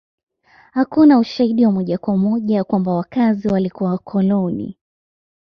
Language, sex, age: Swahili, female, 19-29